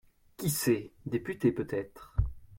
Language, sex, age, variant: French, male, 19-29, Français de métropole